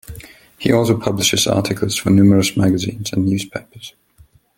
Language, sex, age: English, male, 19-29